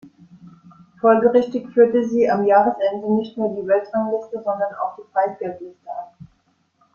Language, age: German, 50-59